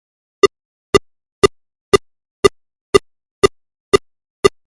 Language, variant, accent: Catalan, Valencià meridional, valencià